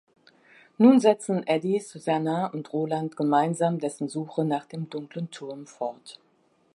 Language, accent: German, Deutschland Deutsch